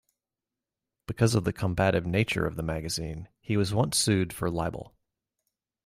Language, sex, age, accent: English, male, 30-39, United States English